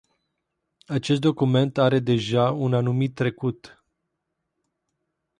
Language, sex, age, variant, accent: Romanian, male, 19-29, Romanian-Romania, Muntenesc